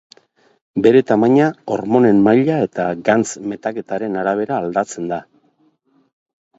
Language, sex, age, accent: Basque, male, 50-59, Mendebalekoa (Araba, Bizkaia, Gipuzkoako mendebaleko herri batzuk)